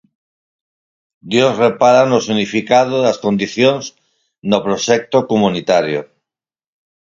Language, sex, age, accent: Galician, male, 40-49, Normativo (estándar)